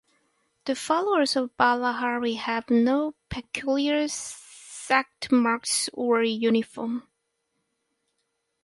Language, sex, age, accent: English, female, 30-39, United States English